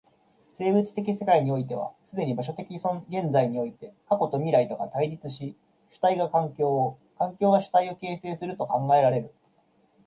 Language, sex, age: Japanese, male, 30-39